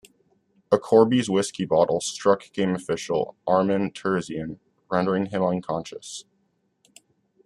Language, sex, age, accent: English, male, under 19, United States English